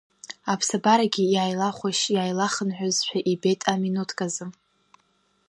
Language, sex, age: Abkhazian, female, under 19